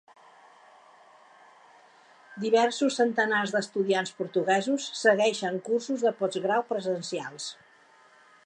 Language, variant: Catalan, Central